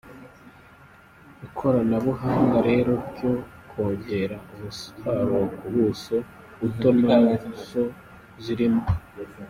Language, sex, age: Kinyarwanda, male, 19-29